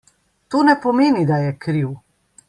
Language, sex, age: Slovenian, female, 50-59